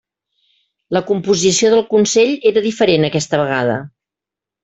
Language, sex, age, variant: Catalan, female, 60-69, Central